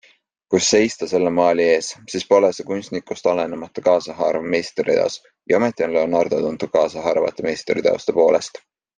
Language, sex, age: Estonian, male, 30-39